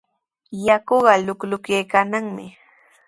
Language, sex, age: Sihuas Ancash Quechua, female, 19-29